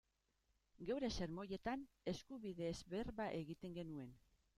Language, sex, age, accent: Basque, female, 40-49, Mendebalekoa (Araba, Bizkaia, Gipuzkoako mendebaleko herri batzuk)